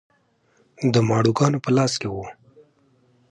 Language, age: Pashto, 19-29